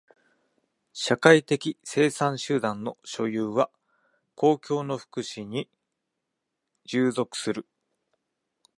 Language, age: Japanese, 40-49